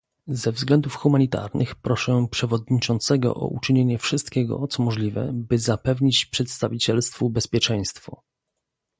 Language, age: Polish, 30-39